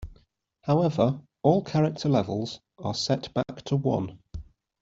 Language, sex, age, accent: English, male, 30-39, England English